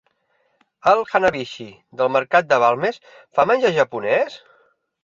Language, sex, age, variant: Catalan, male, 40-49, Central